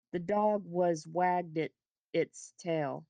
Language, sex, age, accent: English, female, 19-29, United States English